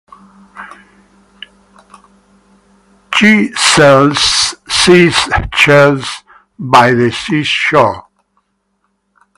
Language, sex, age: English, male, 60-69